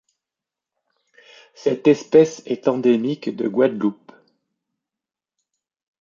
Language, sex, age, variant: French, male, 40-49, Français de métropole